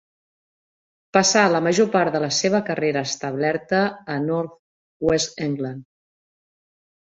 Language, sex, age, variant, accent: Catalan, female, 50-59, Central, Oriental